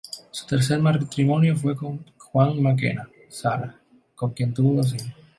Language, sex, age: Spanish, male, 19-29